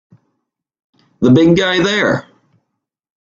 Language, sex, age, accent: English, male, 19-29, United States English